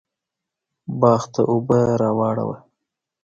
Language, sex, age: Pashto, female, 19-29